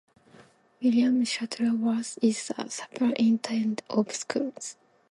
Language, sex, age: English, female, 19-29